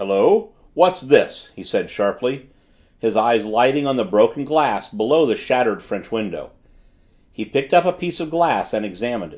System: none